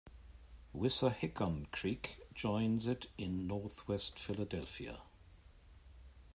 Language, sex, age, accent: English, male, 60-69, England English